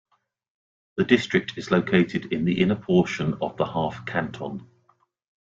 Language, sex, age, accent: English, male, 50-59, England English